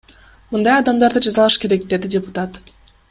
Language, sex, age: Kyrgyz, female, 19-29